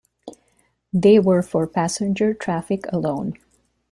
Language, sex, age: English, female, 50-59